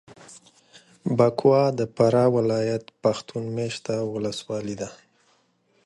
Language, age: Pashto, 40-49